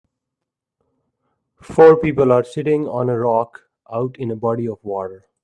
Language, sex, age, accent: English, male, 30-39, India and South Asia (India, Pakistan, Sri Lanka)